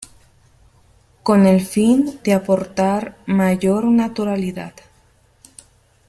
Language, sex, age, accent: Spanish, female, 30-39, México